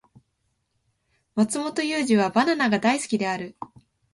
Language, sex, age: Japanese, female, 19-29